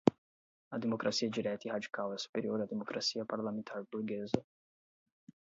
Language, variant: Portuguese, Portuguese (Brasil)